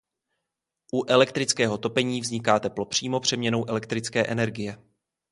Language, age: Czech, 19-29